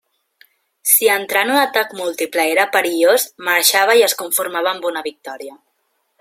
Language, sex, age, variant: Catalan, female, 19-29, Central